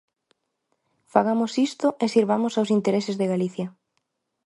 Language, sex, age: Galician, female, 19-29